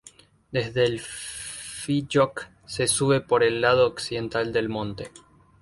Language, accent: Spanish, Rioplatense: Argentina, Uruguay, este de Bolivia, Paraguay